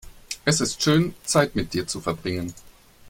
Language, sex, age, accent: German, male, 40-49, Deutschland Deutsch